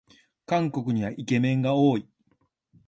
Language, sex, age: Japanese, male, 50-59